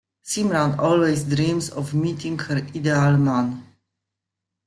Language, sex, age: English, female, 50-59